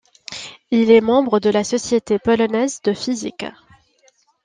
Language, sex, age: French, female, 19-29